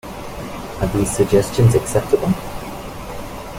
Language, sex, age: English, male, 19-29